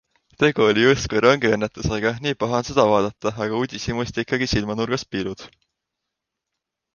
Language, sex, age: Estonian, male, 19-29